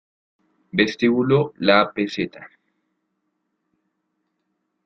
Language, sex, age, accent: Spanish, male, 19-29, Andino-Pacífico: Colombia, Perú, Ecuador, oeste de Bolivia y Venezuela andina